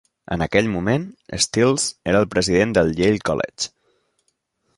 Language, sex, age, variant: Catalan, male, 30-39, Central